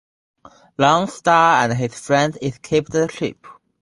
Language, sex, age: English, male, 19-29